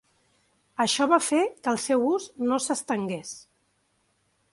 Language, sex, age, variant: Catalan, male, 30-39, Central